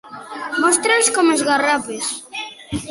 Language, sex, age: Catalan, male, under 19